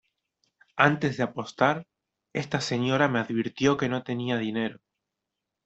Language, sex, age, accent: Spanish, male, 19-29, Rioplatense: Argentina, Uruguay, este de Bolivia, Paraguay